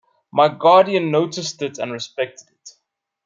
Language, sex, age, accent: English, male, 30-39, Southern African (South Africa, Zimbabwe, Namibia)